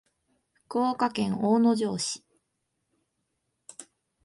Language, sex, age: Japanese, female, 19-29